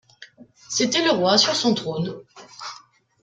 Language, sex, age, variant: French, female, 19-29, Français de métropole